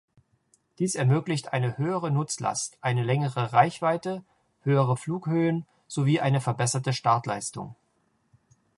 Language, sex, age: German, male, 40-49